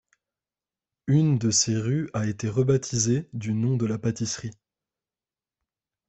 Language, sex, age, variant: French, female, 19-29, Français de métropole